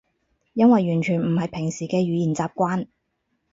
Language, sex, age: Cantonese, female, 30-39